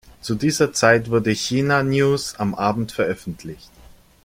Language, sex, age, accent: German, male, 40-49, Deutschland Deutsch